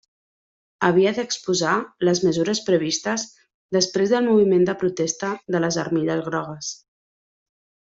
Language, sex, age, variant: Catalan, female, 30-39, Central